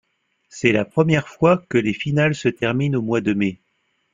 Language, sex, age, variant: French, male, 30-39, Français de métropole